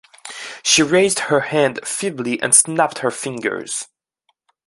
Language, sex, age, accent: English, male, 19-29, England English